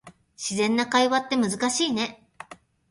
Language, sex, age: Japanese, female, 50-59